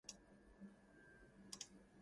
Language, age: English, 19-29